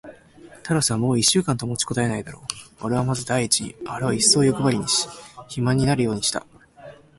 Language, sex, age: Japanese, male, 19-29